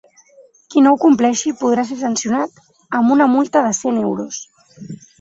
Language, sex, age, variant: Catalan, female, 19-29, Central